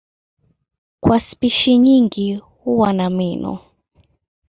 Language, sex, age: Swahili, female, 19-29